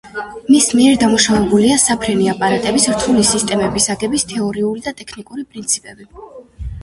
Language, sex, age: Georgian, female, 19-29